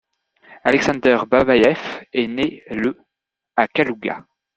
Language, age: French, 19-29